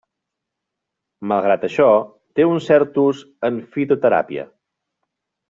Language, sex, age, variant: Catalan, male, 30-39, Nord-Occidental